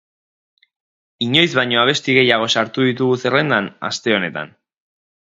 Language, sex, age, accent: Basque, male, 30-39, Erdialdekoa edo Nafarra (Gipuzkoa, Nafarroa)